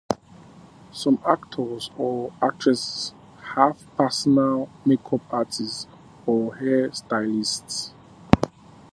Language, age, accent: English, 30-39, England English